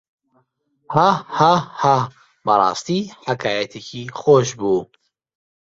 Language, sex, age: Central Kurdish, male, 19-29